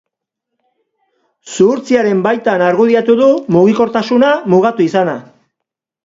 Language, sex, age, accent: Basque, male, 40-49, Erdialdekoa edo Nafarra (Gipuzkoa, Nafarroa)